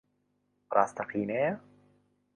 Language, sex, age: Central Kurdish, male, 19-29